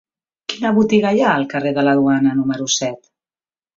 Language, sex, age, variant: Catalan, female, 40-49, Central